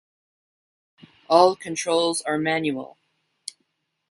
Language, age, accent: English, 40-49, United States English